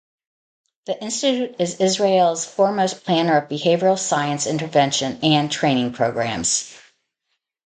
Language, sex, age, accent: English, female, 60-69, United States English